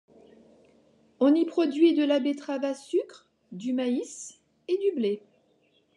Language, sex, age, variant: French, female, 50-59, Français de métropole